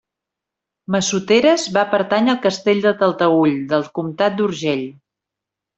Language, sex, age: Catalan, female, 50-59